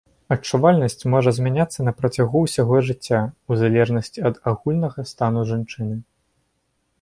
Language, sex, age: Belarusian, male, under 19